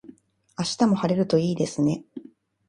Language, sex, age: Japanese, female, 40-49